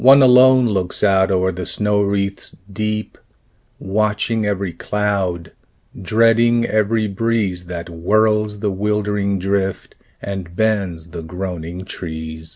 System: none